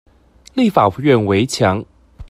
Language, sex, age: Chinese, male, 19-29